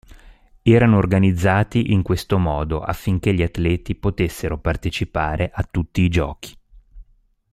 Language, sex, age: Italian, male, 40-49